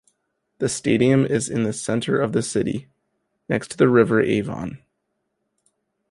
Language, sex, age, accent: English, male, 19-29, United States English